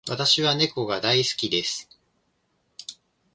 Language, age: Japanese, 19-29